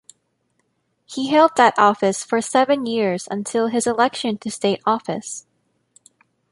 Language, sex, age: English, female, 19-29